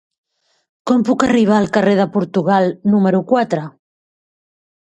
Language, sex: Catalan, female